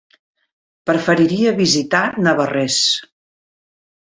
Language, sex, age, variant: Catalan, female, 50-59, Central